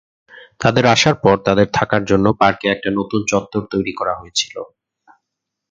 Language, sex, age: Bengali, male, 19-29